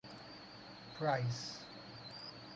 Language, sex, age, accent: English, male, 30-39, India and South Asia (India, Pakistan, Sri Lanka)